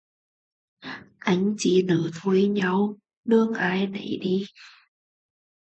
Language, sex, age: Vietnamese, female, 19-29